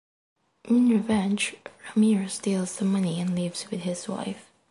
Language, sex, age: English, female, 19-29